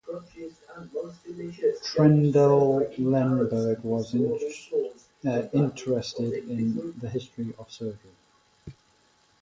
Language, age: English, 30-39